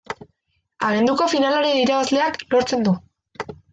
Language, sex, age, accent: Basque, female, under 19, Erdialdekoa edo Nafarra (Gipuzkoa, Nafarroa)